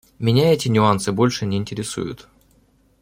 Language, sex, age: Russian, male, 19-29